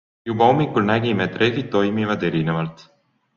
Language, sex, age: Estonian, male, 19-29